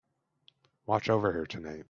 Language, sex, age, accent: English, male, 19-29, Canadian English